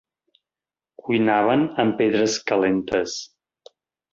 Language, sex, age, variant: Catalan, male, 50-59, Central